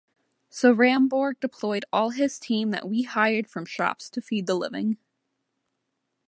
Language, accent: English, United States English